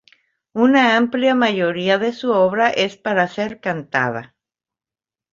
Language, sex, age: Spanish, female, 50-59